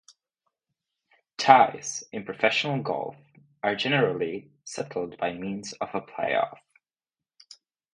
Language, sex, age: English, male, under 19